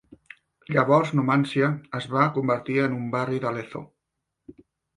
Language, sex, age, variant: Catalan, male, 40-49, Central